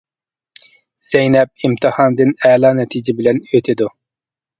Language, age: Uyghur, 19-29